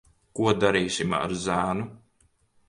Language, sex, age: Latvian, male, 30-39